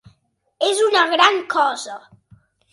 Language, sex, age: Catalan, female, under 19